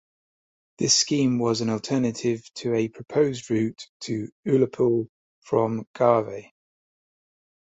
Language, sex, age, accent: English, male, 40-49, England English